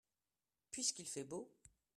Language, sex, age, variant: French, female, 60-69, Français de métropole